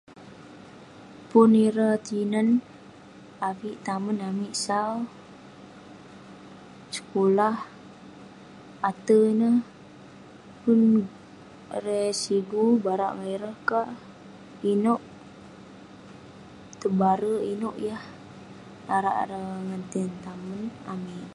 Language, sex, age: Western Penan, female, under 19